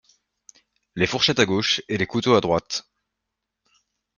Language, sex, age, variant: French, male, 19-29, Français de métropole